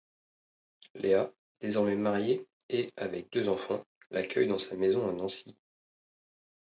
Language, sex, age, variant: French, male, 19-29, Français de métropole